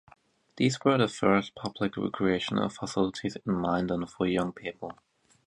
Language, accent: English, United States English